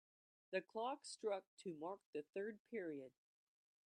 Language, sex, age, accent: English, female, 60-69, United States English